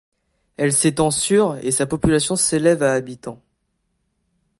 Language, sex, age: French, male, 19-29